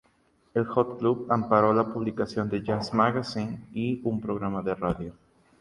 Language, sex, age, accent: Spanish, male, 19-29, México